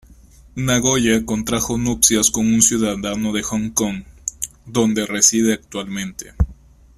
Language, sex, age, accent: Spanish, male, 19-29, México